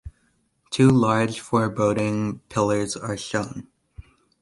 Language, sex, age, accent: English, male, 19-29, United States English